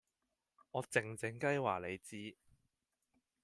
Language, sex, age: Cantonese, male, 19-29